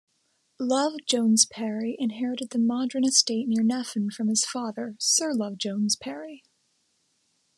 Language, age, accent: English, under 19, United States English